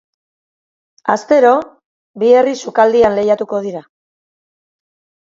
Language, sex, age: Basque, female, 50-59